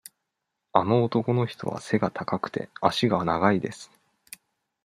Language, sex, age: Japanese, male, 19-29